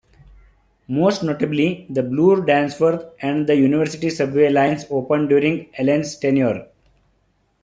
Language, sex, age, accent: English, male, 30-39, India and South Asia (India, Pakistan, Sri Lanka)